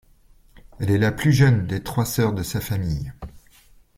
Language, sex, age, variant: French, male, 40-49, Français de métropole